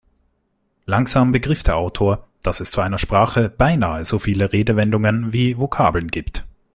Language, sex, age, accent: German, male, 19-29, Österreichisches Deutsch